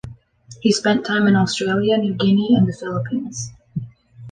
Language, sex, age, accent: English, female, 19-29, Canadian English